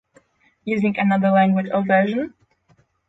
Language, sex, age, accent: English, female, 19-29, Slavic; polish